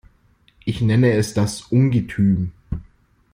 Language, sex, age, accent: German, male, 40-49, Deutschland Deutsch